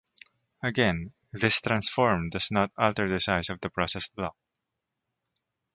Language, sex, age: English, male, 19-29